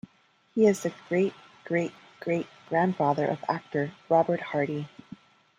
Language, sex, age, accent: English, female, 30-39, United States English